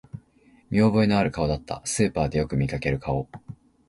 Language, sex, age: Japanese, male, 19-29